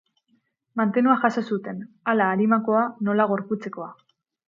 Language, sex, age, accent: Basque, female, 19-29, Mendebalekoa (Araba, Bizkaia, Gipuzkoako mendebaleko herri batzuk)